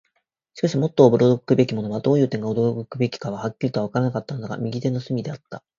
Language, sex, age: Japanese, male, 19-29